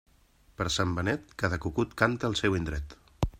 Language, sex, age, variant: Catalan, male, 40-49, Central